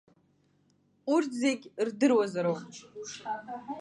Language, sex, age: Abkhazian, female, under 19